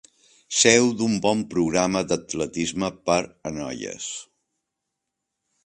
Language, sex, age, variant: Catalan, male, 60-69, Central